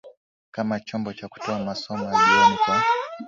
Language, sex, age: Swahili, male, 19-29